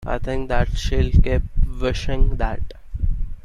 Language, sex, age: English, male, 19-29